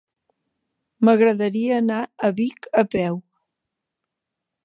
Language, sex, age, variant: Catalan, female, 50-59, Central